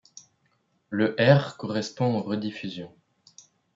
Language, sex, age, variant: French, male, under 19, Français de métropole